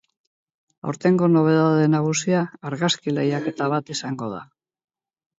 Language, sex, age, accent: Basque, female, 70-79, Mendebalekoa (Araba, Bizkaia, Gipuzkoako mendebaleko herri batzuk)